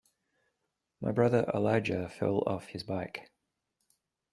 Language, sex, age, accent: English, male, 40-49, Australian English